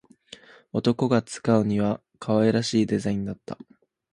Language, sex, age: Japanese, male, under 19